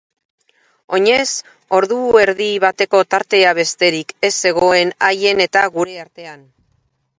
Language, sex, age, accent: Basque, female, 40-49, Mendebalekoa (Araba, Bizkaia, Gipuzkoako mendebaleko herri batzuk)